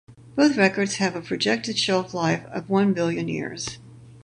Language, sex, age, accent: English, female, 70-79, United States English